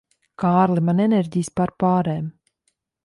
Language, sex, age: Latvian, female, 30-39